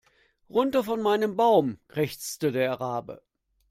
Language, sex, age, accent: German, male, 50-59, Deutschland Deutsch